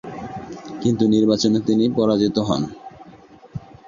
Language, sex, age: Bengali, male, 19-29